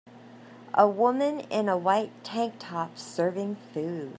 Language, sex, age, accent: English, female, 40-49, Australian English